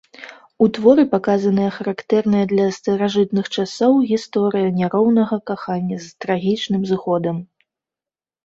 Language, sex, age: Belarusian, female, 30-39